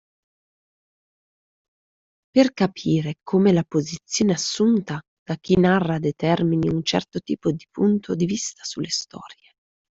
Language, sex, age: Italian, female, 30-39